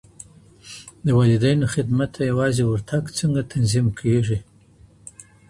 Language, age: Pashto, 60-69